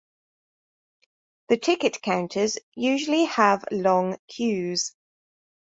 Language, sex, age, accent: English, female, 30-39, England English